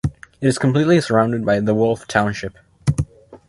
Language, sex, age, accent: English, male, under 19, United States English